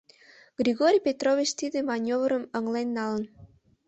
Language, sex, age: Mari, female, under 19